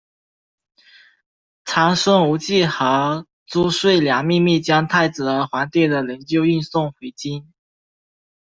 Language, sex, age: Chinese, male, 19-29